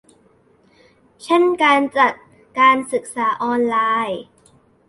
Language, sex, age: Thai, male, under 19